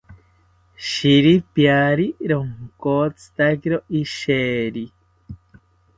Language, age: South Ucayali Ashéninka, 30-39